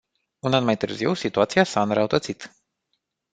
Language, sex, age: Romanian, male, 30-39